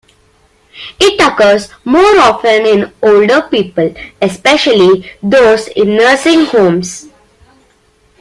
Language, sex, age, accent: English, female, under 19, India and South Asia (India, Pakistan, Sri Lanka)